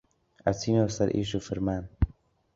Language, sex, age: Central Kurdish, male, 19-29